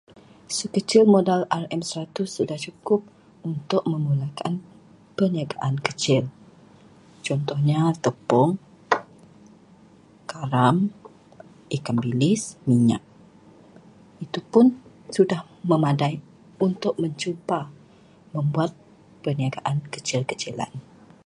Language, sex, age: Malay, female, 40-49